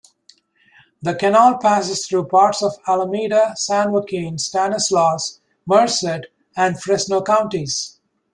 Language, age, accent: English, 50-59, United States English